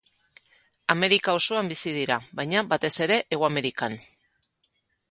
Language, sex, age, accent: Basque, female, 40-49, Mendebalekoa (Araba, Bizkaia, Gipuzkoako mendebaleko herri batzuk)